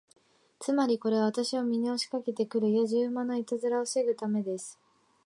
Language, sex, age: Japanese, female, 19-29